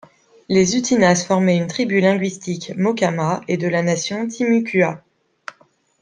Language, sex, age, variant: French, female, 30-39, Français de métropole